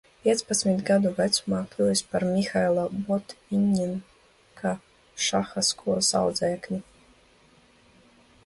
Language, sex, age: Latvian, female, 19-29